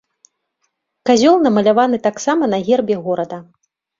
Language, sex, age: Belarusian, female, 40-49